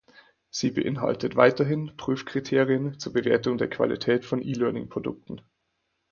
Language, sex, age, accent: German, male, 19-29, Deutschland Deutsch; Österreichisches Deutsch